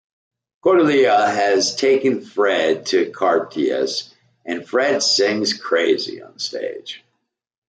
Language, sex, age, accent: English, male, 60-69, United States English